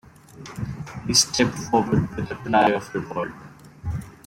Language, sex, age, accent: English, male, 19-29, India and South Asia (India, Pakistan, Sri Lanka)